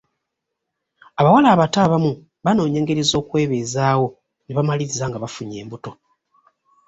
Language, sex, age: Ganda, male, 30-39